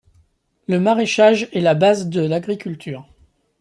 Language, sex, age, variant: French, male, 30-39, Français de métropole